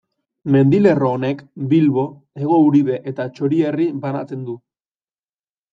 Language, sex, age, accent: Basque, male, 19-29, Erdialdekoa edo Nafarra (Gipuzkoa, Nafarroa)